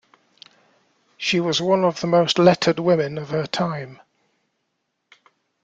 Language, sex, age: English, male, 60-69